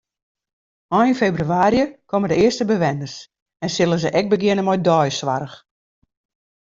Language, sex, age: Western Frisian, female, 60-69